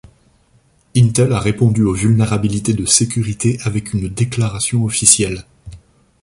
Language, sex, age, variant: French, male, 30-39, Français de métropole